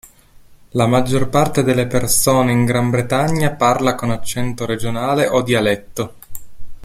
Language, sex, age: Italian, male, 30-39